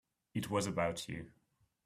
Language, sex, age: English, male, 19-29